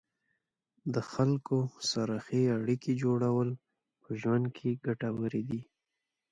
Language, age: Pashto, 19-29